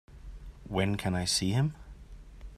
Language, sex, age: English, male, 30-39